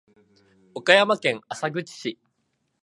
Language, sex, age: Japanese, male, 19-29